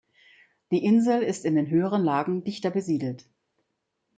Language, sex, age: German, female, 50-59